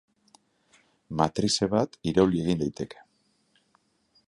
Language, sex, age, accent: Basque, male, 40-49, Mendebalekoa (Araba, Bizkaia, Gipuzkoako mendebaleko herri batzuk)